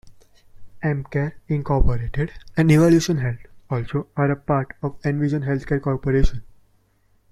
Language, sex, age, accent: English, male, 19-29, India and South Asia (India, Pakistan, Sri Lanka)